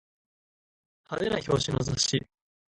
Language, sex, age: Japanese, male, 19-29